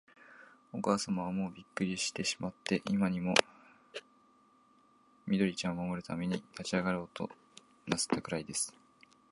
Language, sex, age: Japanese, male, 19-29